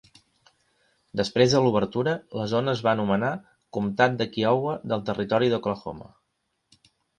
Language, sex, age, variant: Catalan, male, 40-49, Central